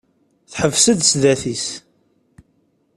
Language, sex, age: Kabyle, male, 30-39